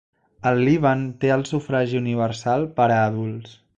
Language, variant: Catalan, Central